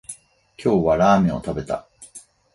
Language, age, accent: Japanese, 50-59, 標準語